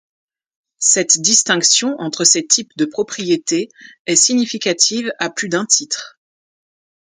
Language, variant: French, Français de métropole